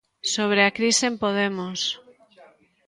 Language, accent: Galician, Normativo (estándar)